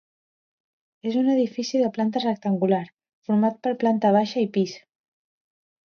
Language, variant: Catalan, Central